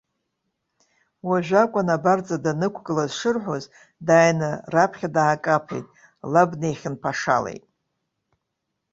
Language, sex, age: Abkhazian, female, 60-69